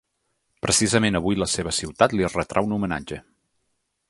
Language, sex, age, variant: Catalan, male, 30-39, Nord-Occidental